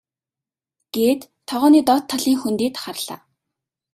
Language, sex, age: Mongolian, female, 19-29